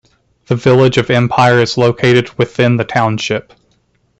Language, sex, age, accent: English, male, 19-29, United States English